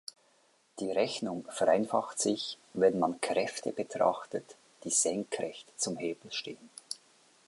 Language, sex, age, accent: German, male, 50-59, Schweizerdeutsch